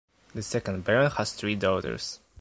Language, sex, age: English, male, 19-29